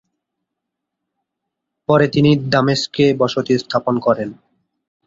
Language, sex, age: Bengali, male, 19-29